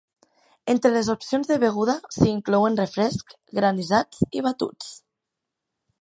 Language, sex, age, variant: Catalan, female, 19-29, Central